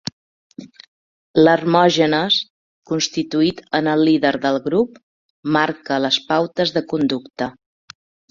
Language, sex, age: Catalan, female, 50-59